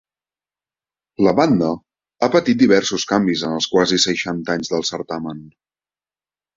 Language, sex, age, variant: Catalan, male, 19-29, Central